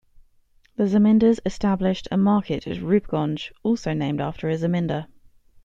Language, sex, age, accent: English, female, 19-29, England English